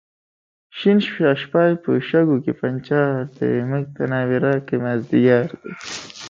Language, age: Pashto, 19-29